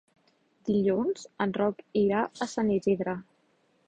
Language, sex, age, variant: Catalan, female, 30-39, Central